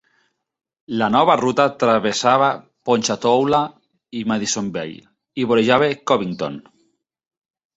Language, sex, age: Catalan, male, 40-49